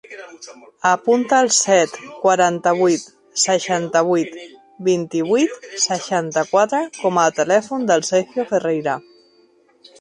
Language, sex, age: Catalan, female, 40-49